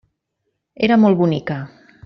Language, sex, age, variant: Catalan, female, 40-49, Central